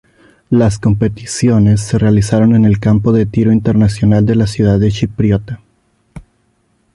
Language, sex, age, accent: Spanish, male, 19-29, México